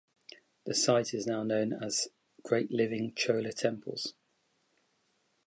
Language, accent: English, England English